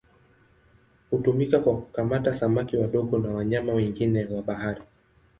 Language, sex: Swahili, male